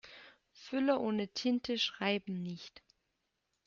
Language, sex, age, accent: German, female, 19-29, Deutschland Deutsch